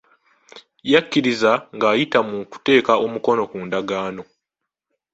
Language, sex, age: Ganda, male, 19-29